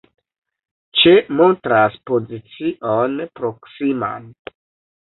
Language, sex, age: Esperanto, male, 30-39